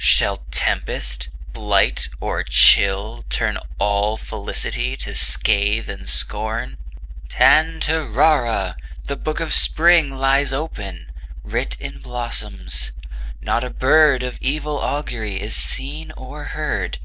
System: none